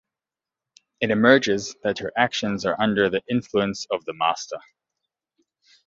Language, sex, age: English, male, 30-39